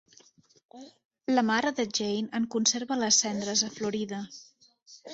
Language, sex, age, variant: Catalan, female, 30-39, Central